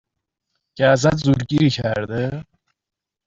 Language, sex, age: Persian, male, 30-39